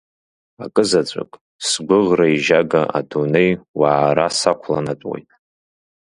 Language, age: Abkhazian, 19-29